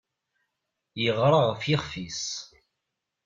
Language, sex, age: Kabyle, male, 19-29